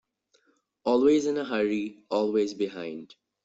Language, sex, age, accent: English, male, under 19, India and South Asia (India, Pakistan, Sri Lanka)